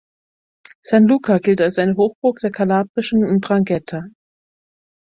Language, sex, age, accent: German, female, 50-59, Deutschland Deutsch